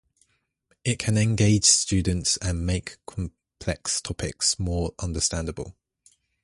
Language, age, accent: English, 19-29, England English